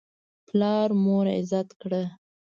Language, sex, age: Pashto, female, 19-29